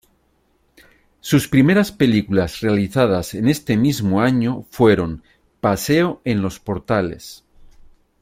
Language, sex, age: Spanish, male, 40-49